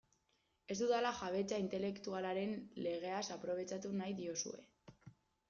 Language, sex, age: Basque, female, 19-29